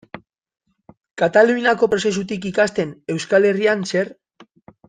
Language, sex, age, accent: Basque, male, 19-29, Mendebalekoa (Araba, Bizkaia, Gipuzkoako mendebaleko herri batzuk)